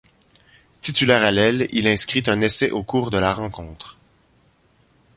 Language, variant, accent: French, Français d'Amérique du Nord, Français du Canada